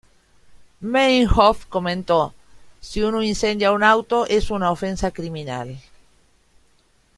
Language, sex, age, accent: Spanish, female, 50-59, Rioplatense: Argentina, Uruguay, este de Bolivia, Paraguay